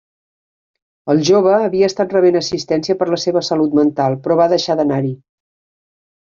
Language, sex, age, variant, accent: Catalan, female, 50-59, Central, central